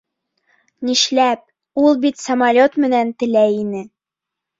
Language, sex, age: Bashkir, female, under 19